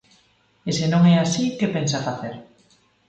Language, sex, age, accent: Galician, female, 40-49, Normativo (estándar)